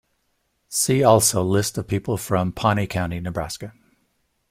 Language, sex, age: English, male, 60-69